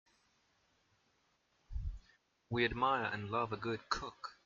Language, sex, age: English, male, 19-29